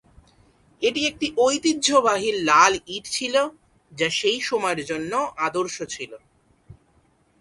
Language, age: Bengali, 19-29